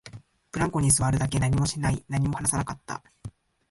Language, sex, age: Japanese, male, 19-29